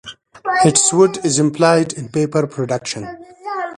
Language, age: English, 30-39